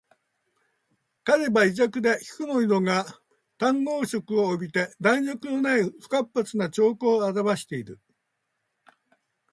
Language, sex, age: Japanese, male, 60-69